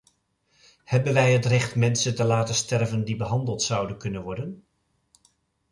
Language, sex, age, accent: Dutch, male, 50-59, Nederlands Nederlands